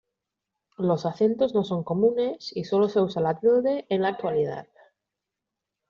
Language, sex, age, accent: Spanish, female, 19-29, España: Norte peninsular (Asturias, Castilla y León, Cantabria, País Vasco, Navarra, Aragón, La Rioja, Guadalajara, Cuenca)